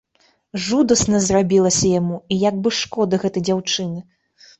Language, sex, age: Belarusian, female, 19-29